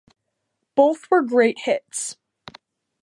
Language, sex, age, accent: English, female, under 19, United States English